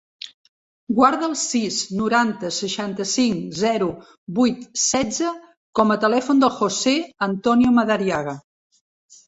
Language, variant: Catalan, Central